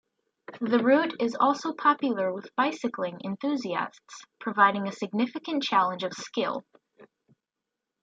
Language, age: English, under 19